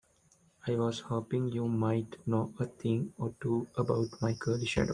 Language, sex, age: English, male, 19-29